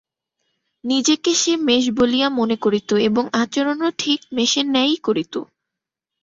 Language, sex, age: Bengali, female, 19-29